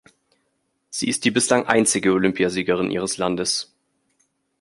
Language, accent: German, Deutschland Deutsch